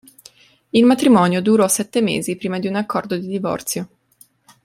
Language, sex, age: Italian, female, 19-29